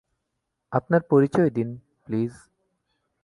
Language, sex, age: Bengali, male, 19-29